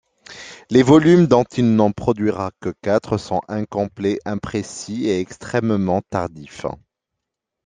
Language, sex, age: French, male, 30-39